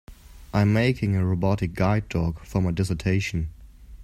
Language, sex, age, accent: English, male, 19-29, United States English